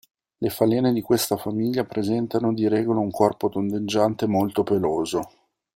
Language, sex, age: Italian, male, 30-39